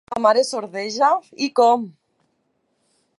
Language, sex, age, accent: Catalan, female, 30-39, valencià